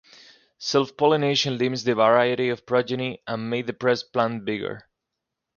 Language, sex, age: English, male, 19-29